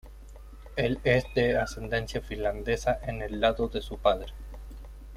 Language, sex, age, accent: Spanish, male, 30-39, Rioplatense: Argentina, Uruguay, este de Bolivia, Paraguay